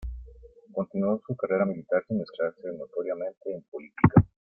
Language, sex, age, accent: Spanish, male, 50-59, América central